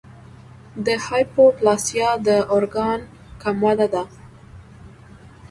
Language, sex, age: Pashto, female, 19-29